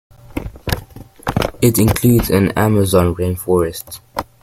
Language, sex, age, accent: English, male, under 19, Welsh English